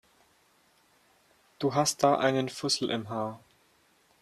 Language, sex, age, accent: German, male, 19-29, Deutschland Deutsch; Schweizerdeutsch